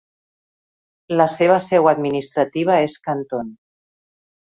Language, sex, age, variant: Catalan, female, 40-49, Central